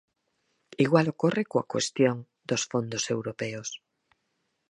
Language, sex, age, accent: Galician, female, 50-59, Normativo (estándar)